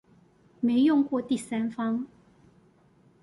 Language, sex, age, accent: Chinese, female, 40-49, 出生地：臺北市